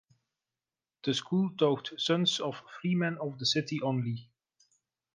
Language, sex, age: English, male, 40-49